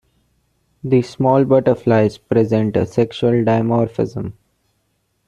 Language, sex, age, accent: English, male, 19-29, India and South Asia (India, Pakistan, Sri Lanka)